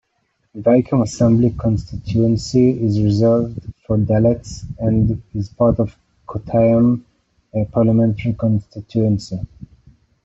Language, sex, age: English, male, 19-29